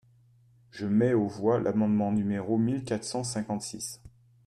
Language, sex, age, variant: French, male, 40-49, Français de métropole